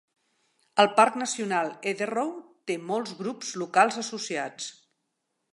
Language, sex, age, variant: Catalan, female, 50-59, Central